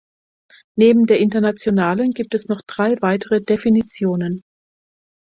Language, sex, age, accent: German, female, 50-59, Deutschland Deutsch